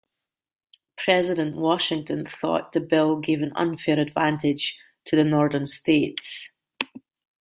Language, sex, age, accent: English, female, 40-49, Scottish English